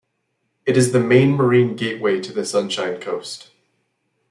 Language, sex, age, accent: English, male, 19-29, United States English